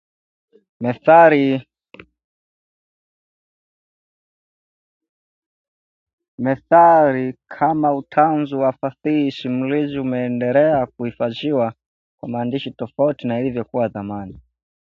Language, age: Swahili, 19-29